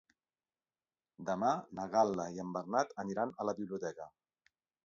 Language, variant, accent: Catalan, Central, central